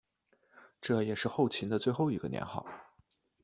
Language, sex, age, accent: Chinese, male, 19-29, 出生地：辽宁省